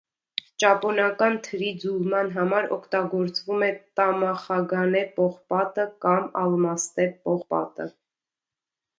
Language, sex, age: Armenian, female, 19-29